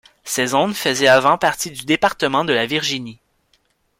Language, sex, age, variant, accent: French, male, 19-29, Français d'Amérique du Nord, Français du Canada